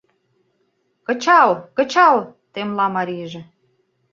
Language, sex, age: Mari, female, 40-49